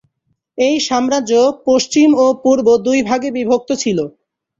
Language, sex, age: Bengali, male, 19-29